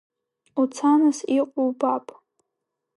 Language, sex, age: Abkhazian, female, under 19